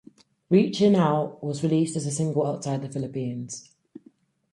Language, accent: English, England English